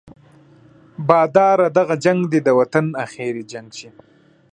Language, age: Pashto, 19-29